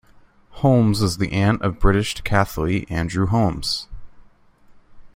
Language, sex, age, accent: English, male, 19-29, United States English